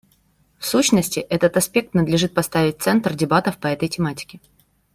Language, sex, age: Russian, female, 19-29